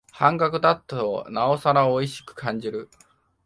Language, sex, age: Japanese, male, 19-29